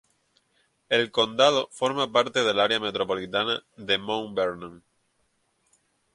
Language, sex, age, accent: Spanish, male, 19-29, España: Islas Canarias